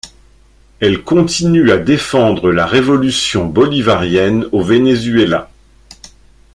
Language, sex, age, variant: French, male, 50-59, Français de métropole